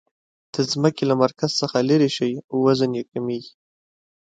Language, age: Pashto, 19-29